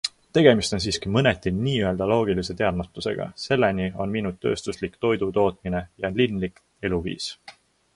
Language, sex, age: Estonian, male, 19-29